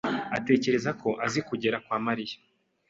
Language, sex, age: Kinyarwanda, male, 19-29